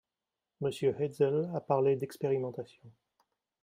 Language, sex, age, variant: French, male, 40-49, Français de métropole